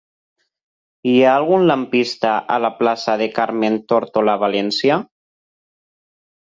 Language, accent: Catalan, valencià